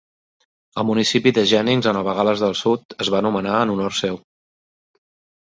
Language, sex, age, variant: Catalan, male, 40-49, Central